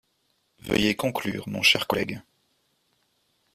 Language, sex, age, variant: French, male, 40-49, Français de métropole